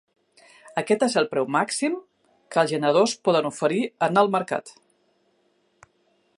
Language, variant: Catalan, Central